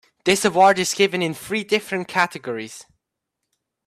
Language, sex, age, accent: English, male, under 19, United States English